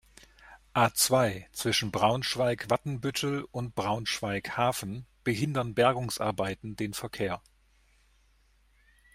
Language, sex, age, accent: German, male, 40-49, Deutschland Deutsch